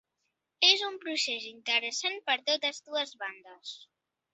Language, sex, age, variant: Catalan, male, 40-49, Central